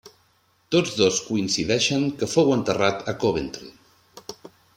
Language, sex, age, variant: Catalan, male, 40-49, Central